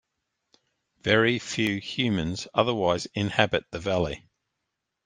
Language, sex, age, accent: English, male, 50-59, Australian English